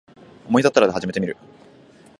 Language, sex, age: Japanese, male, 19-29